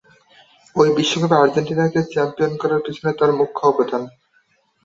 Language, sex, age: Bengali, male, 19-29